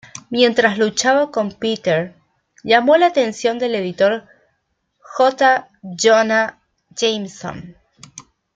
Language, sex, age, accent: Spanish, female, 30-39, Rioplatense: Argentina, Uruguay, este de Bolivia, Paraguay